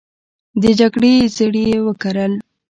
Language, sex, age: Pashto, female, under 19